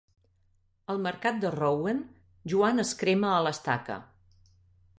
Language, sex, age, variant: Catalan, female, 40-49, Nord-Occidental